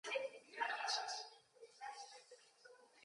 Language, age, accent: English, 19-29, United States English